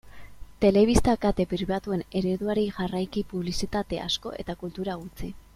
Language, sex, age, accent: Basque, female, 19-29, Mendebalekoa (Araba, Bizkaia, Gipuzkoako mendebaleko herri batzuk)